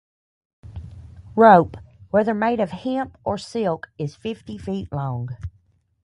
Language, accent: English, United States English